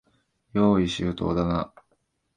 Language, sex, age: Japanese, male, 19-29